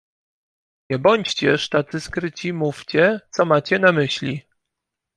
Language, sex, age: Polish, male, 30-39